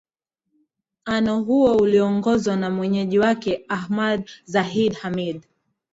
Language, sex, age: Swahili, female, 19-29